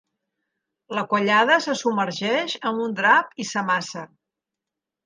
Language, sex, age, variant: Catalan, female, 50-59, Central